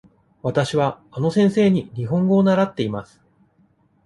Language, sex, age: Japanese, male, 40-49